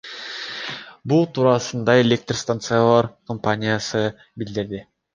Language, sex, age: Kyrgyz, male, under 19